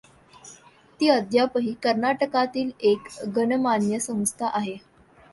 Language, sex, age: Marathi, female, under 19